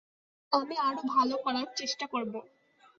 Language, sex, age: Bengali, female, 19-29